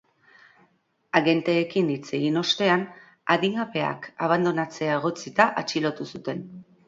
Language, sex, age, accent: Basque, female, 40-49, Erdialdekoa edo Nafarra (Gipuzkoa, Nafarroa)